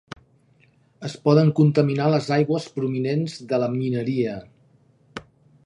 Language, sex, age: Catalan, male, 50-59